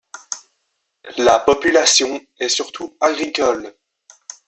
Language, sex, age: French, male, under 19